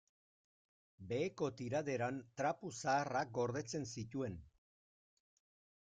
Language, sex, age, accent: Basque, male, 50-59, Erdialdekoa edo Nafarra (Gipuzkoa, Nafarroa)